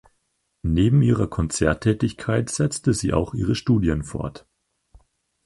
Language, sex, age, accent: German, male, 19-29, Deutschland Deutsch